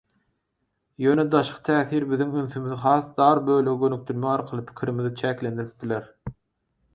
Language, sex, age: Turkmen, male, 30-39